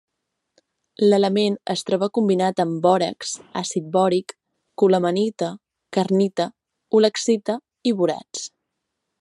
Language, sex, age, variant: Catalan, female, 19-29, Central